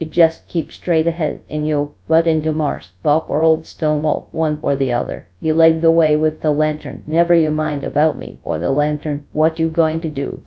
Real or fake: fake